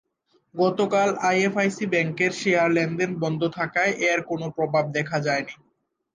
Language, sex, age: Bengali, male, 19-29